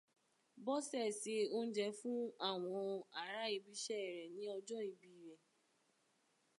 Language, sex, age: Yoruba, female, 19-29